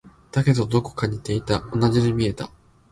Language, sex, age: Japanese, male, 19-29